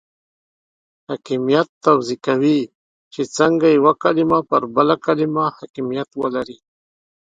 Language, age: Pashto, 40-49